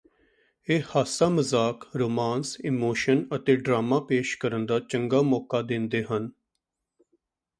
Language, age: Punjabi, 40-49